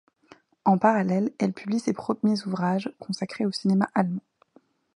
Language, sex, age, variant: French, female, 19-29, Français de métropole